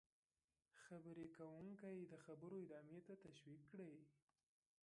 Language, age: Pashto, 19-29